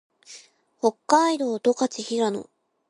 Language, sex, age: Japanese, female, 19-29